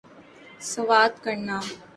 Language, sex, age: Urdu, female, 19-29